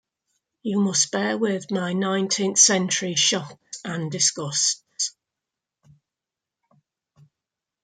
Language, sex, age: English, female, 50-59